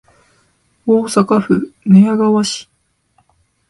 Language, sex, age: Japanese, male, 19-29